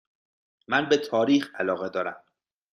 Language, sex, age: Persian, male, 30-39